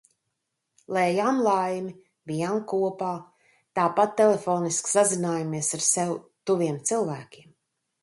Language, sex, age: Latvian, female, 50-59